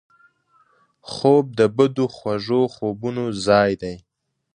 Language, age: Pashto, 19-29